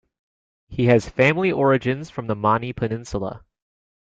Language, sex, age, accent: English, male, 19-29, United States English